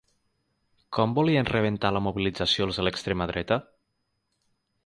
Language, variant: Catalan, Nord-Occidental